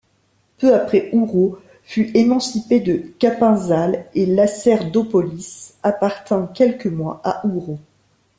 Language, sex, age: French, female, 40-49